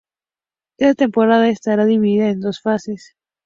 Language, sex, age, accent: Spanish, female, under 19, México